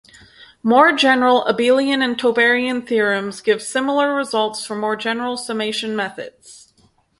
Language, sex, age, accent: English, female, 30-39, Canadian English